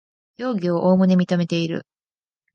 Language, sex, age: Japanese, female, under 19